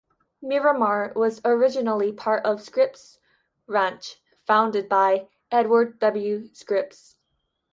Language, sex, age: English, female, under 19